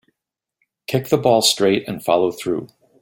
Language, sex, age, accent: English, male, 40-49, United States English